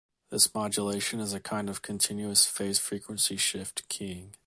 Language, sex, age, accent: English, male, 30-39, United States English